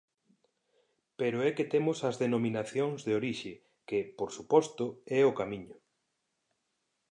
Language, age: Galician, 40-49